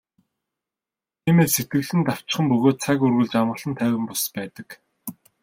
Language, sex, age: Mongolian, male, 19-29